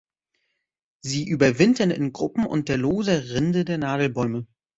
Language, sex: German, male